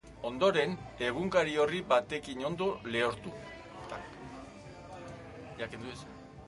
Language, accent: Basque, Mendebalekoa (Araba, Bizkaia, Gipuzkoako mendebaleko herri batzuk)